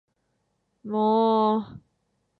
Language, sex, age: Japanese, female, 19-29